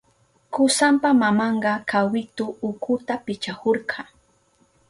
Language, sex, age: Southern Pastaza Quechua, female, 19-29